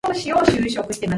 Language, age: English, 30-39